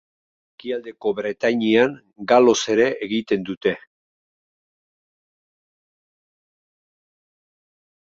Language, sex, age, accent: Basque, male, 50-59, Erdialdekoa edo Nafarra (Gipuzkoa, Nafarroa)